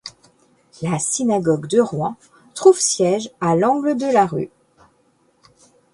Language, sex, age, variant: French, female, 50-59, Français de métropole